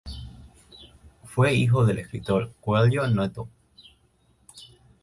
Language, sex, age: Spanish, male, 19-29